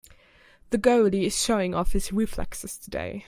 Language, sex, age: English, female, 19-29